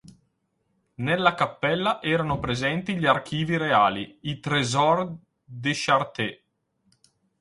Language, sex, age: Italian, male, 30-39